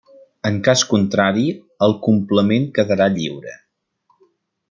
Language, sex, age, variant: Catalan, male, 30-39, Central